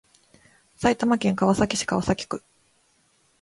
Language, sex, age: Japanese, female, 19-29